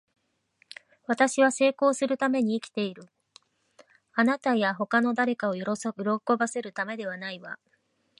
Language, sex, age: Japanese, female, 50-59